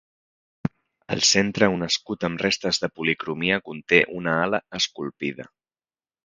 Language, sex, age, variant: Catalan, male, 30-39, Central